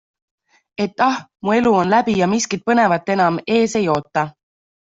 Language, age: Estonian, 19-29